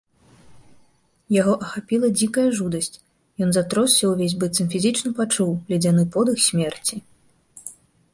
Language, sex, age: Belarusian, female, 30-39